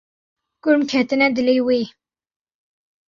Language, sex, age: Kurdish, female, 19-29